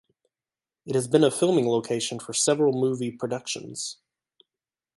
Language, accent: English, United States English